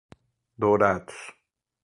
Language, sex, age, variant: Portuguese, male, 40-49, Portuguese (Brasil)